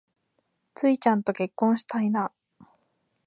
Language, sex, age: Japanese, female, 19-29